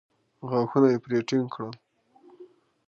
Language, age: Pashto, 30-39